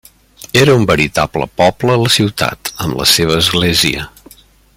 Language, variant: Catalan, Central